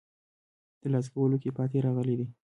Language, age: Pashto, 19-29